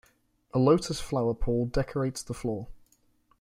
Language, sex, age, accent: English, male, 19-29, England English